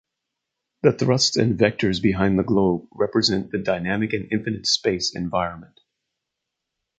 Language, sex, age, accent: English, male, 40-49, United States English